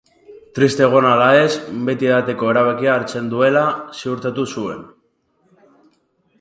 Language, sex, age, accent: Basque, female, 40-49, Mendebalekoa (Araba, Bizkaia, Gipuzkoako mendebaleko herri batzuk)